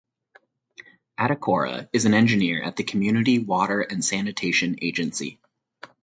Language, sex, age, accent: English, male, 30-39, United States English